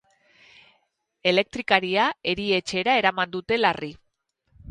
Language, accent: Basque, Erdialdekoa edo Nafarra (Gipuzkoa, Nafarroa)